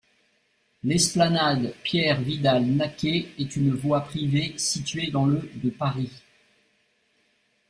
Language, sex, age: French, male, 50-59